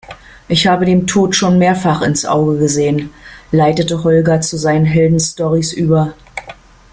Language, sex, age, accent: German, female, 50-59, Deutschland Deutsch